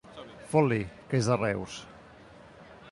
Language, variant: Catalan, Central